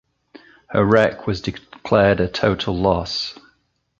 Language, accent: English, England English